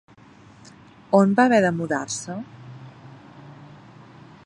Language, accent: Catalan, gironí